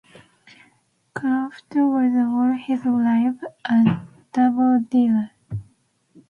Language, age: English, 19-29